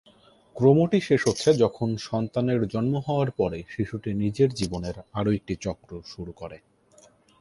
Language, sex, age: Bengali, male, 19-29